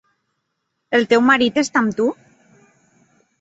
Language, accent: Catalan, Ebrenc